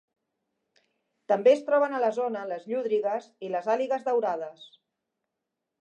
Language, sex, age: Catalan, female, 50-59